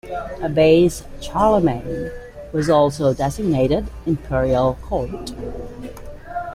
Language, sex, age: English, female, 50-59